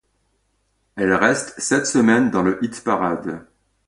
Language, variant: French, Français de métropole